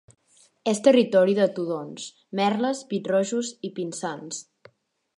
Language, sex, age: Catalan, female, under 19